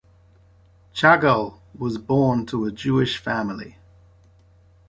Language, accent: English, England English